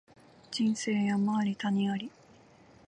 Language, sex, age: Japanese, female, 19-29